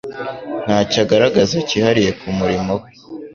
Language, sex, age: Kinyarwanda, male, under 19